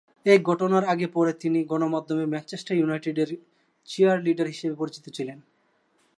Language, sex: Bengali, male